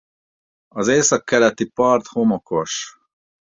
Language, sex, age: Hungarian, male, 40-49